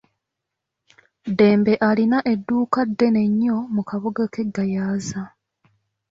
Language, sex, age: Ganda, female, 19-29